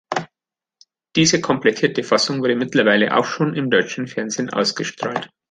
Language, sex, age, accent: German, male, 50-59, Deutschland Deutsch